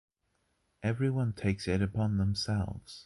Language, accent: English, England English